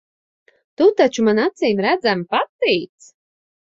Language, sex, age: Latvian, female, 40-49